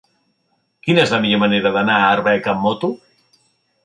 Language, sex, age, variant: Catalan, male, 40-49, Central